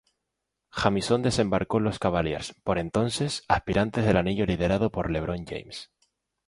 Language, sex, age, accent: Spanish, male, 19-29, España: Islas Canarias